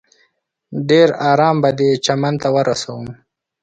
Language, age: Pashto, 19-29